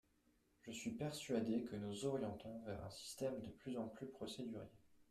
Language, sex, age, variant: French, male, under 19, Français de métropole